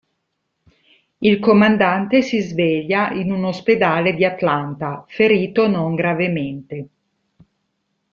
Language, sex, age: Italian, female, 40-49